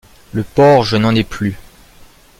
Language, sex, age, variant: French, male, 50-59, Français de métropole